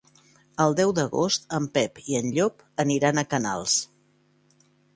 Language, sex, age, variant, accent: Catalan, female, 50-59, Central, central